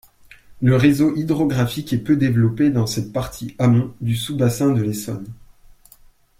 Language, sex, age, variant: French, male, 19-29, Français de métropole